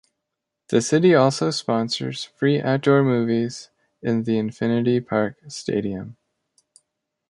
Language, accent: English, United States English